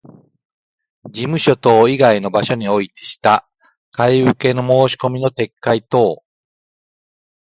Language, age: Japanese, 50-59